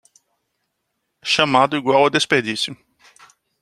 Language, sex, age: Portuguese, male, 40-49